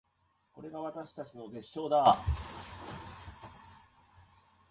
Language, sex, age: Japanese, male, 30-39